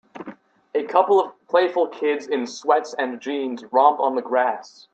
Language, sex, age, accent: English, male, under 19, United States English